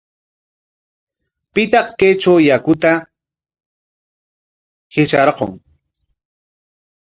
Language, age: Corongo Ancash Quechua, 40-49